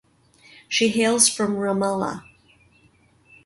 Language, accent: English, Canadian English